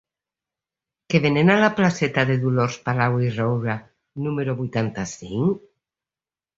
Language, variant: Catalan, Central